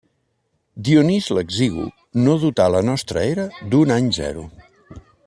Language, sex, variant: Catalan, male, Central